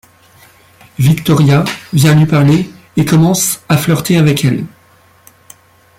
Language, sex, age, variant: French, male, 40-49, Français de métropole